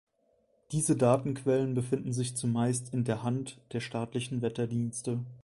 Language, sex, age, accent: German, male, 19-29, Deutschland Deutsch